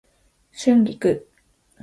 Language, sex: Japanese, female